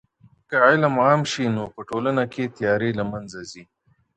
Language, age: Pashto, 30-39